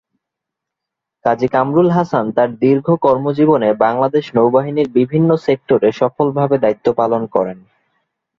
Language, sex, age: Bengali, male, 19-29